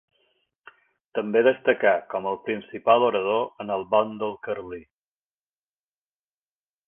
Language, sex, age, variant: Catalan, male, 50-59, Balear